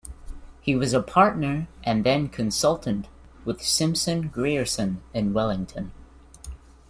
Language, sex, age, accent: English, male, 19-29, New Zealand English